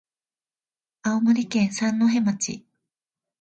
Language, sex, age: Japanese, female, 40-49